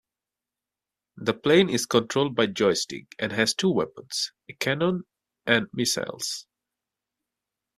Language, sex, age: English, male, 19-29